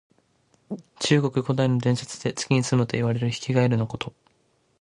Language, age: Japanese, 19-29